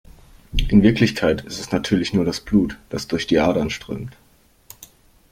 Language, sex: German, male